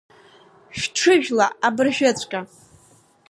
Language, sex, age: Abkhazian, female, under 19